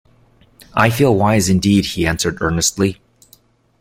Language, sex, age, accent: English, male, 40-49, United States English